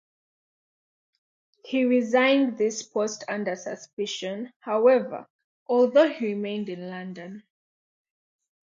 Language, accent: English, Ugandan english